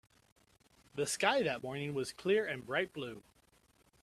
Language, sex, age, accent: English, male, 40-49, United States English